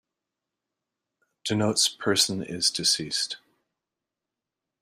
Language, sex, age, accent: English, male, 40-49, Canadian English